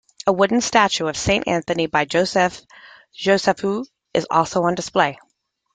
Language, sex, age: English, female, 40-49